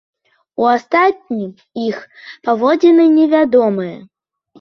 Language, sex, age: Belarusian, female, 30-39